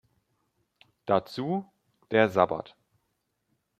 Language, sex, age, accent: German, male, 19-29, Deutschland Deutsch